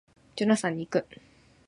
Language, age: Japanese, 19-29